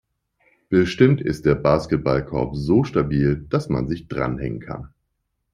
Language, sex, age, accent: German, male, 40-49, Deutschland Deutsch